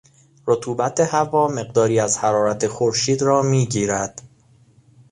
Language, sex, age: Persian, male, 19-29